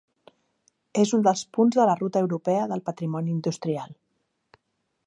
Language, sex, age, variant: Catalan, female, 50-59, Central